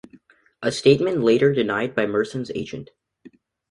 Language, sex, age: English, male, under 19